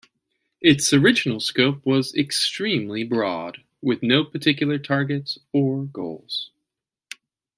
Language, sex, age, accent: English, male, 40-49, United States English